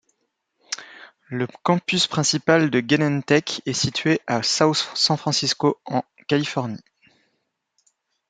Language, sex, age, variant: French, male, 30-39, Français de métropole